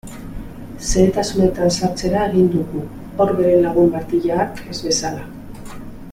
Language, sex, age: Basque, female, 50-59